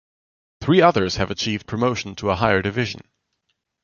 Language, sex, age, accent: English, male, 19-29, England English